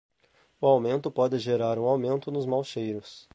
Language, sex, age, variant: Portuguese, male, 19-29, Portuguese (Brasil)